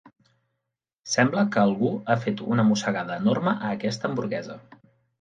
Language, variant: Catalan, Central